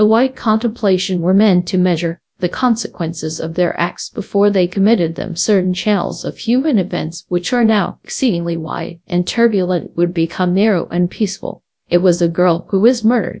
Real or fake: fake